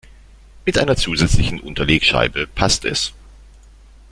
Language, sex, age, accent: German, male, 40-49, Deutschland Deutsch